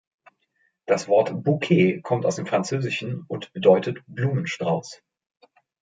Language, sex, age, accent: German, male, 40-49, Deutschland Deutsch